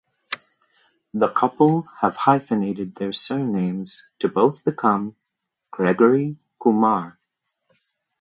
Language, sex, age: English, male, 30-39